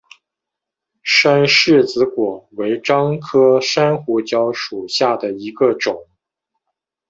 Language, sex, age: Chinese, male, 40-49